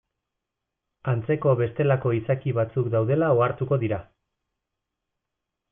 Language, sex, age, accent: Basque, male, 30-39, Erdialdekoa edo Nafarra (Gipuzkoa, Nafarroa)